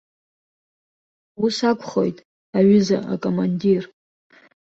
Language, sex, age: Abkhazian, female, 19-29